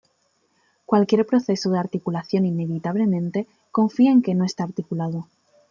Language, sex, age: Spanish, female, 19-29